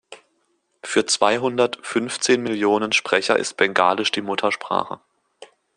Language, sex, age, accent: German, male, 19-29, Deutschland Deutsch